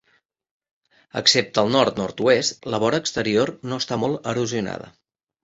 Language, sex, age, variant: Catalan, male, 30-39, Central